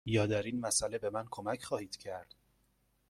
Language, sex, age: Persian, male, 19-29